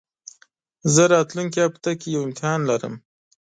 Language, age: Pashto, 19-29